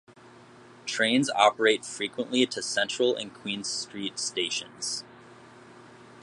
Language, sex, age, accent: English, male, 30-39, United States English